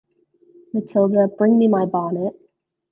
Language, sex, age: English, female, 19-29